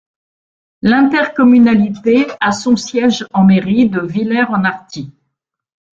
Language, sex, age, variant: French, female, 60-69, Français de métropole